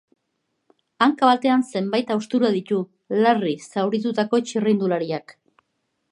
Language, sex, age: Basque, female, 50-59